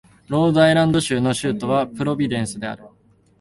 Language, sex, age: Japanese, male, 19-29